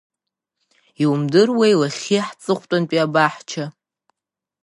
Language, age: Abkhazian, under 19